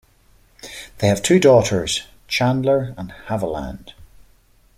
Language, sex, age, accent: English, male, 40-49, Irish English